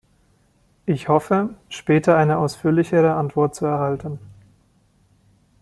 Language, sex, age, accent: German, female, 19-29, Deutschland Deutsch